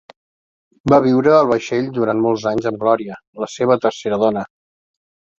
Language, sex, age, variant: Catalan, male, 40-49, Central